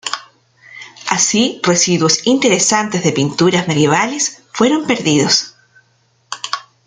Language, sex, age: Spanish, female, 50-59